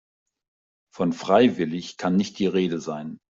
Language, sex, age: German, male, 50-59